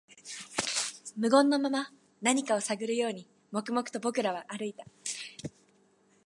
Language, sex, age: Japanese, female, 19-29